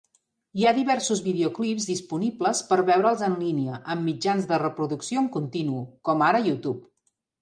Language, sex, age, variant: Catalan, female, 40-49, Central